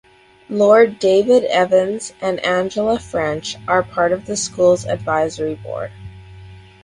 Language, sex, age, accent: English, female, 30-39, Canadian English